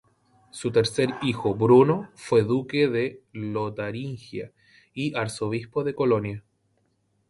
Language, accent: Spanish, Chileno: Chile, Cuyo